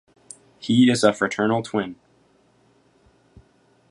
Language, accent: English, United States English